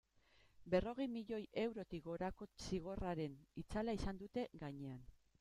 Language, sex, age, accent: Basque, female, 40-49, Mendebalekoa (Araba, Bizkaia, Gipuzkoako mendebaleko herri batzuk)